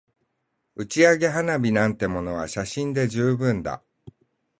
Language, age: Japanese, 40-49